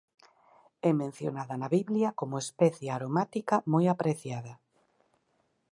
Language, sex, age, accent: Galician, female, 40-49, Oriental (común en zona oriental)